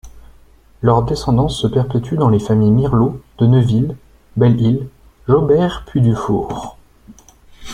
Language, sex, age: French, male, 19-29